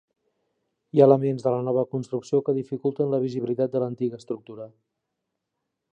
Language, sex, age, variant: Catalan, male, 40-49, Central